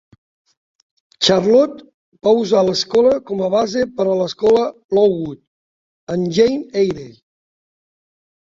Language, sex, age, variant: Catalan, male, 60-69, Septentrional